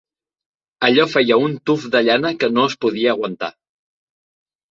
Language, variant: Catalan, Central